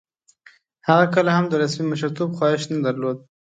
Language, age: Pashto, 19-29